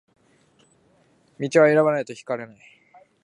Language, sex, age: Japanese, male, under 19